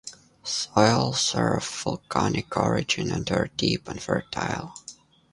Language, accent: English, United States English